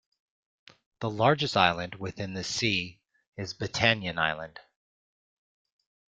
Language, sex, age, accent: English, male, 50-59, United States English